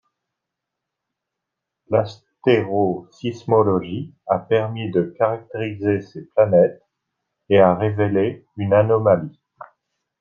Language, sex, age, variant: French, male, 40-49, Français de métropole